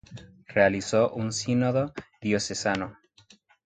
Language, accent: Spanish, Chileno: Chile, Cuyo